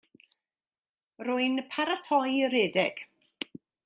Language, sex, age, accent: Welsh, female, 60-69, Y Deyrnas Unedig Cymraeg